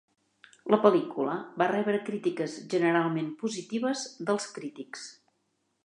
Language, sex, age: Catalan, female, 50-59